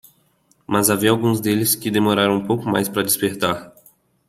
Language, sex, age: Portuguese, male, 19-29